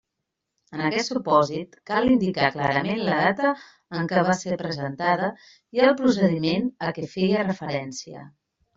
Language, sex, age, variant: Catalan, female, 30-39, Central